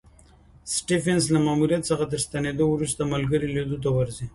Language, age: Pashto, 19-29